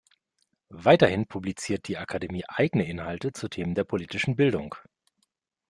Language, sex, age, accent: German, male, 40-49, Deutschland Deutsch